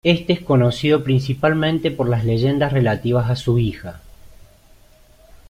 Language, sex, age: Spanish, male, 30-39